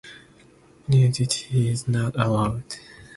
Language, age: English, under 19